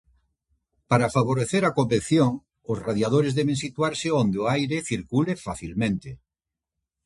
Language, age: Galician, 60-69